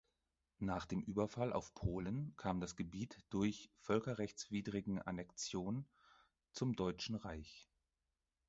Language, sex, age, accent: German, male, 30-39, Deutschland Deutsch